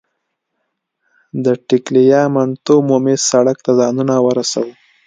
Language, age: Pashto, 19-29